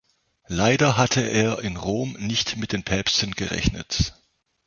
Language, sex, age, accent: German, male, 40-49, Deutschland Deutsch